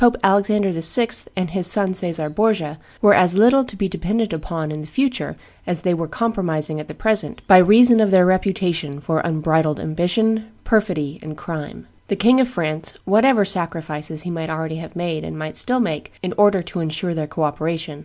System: none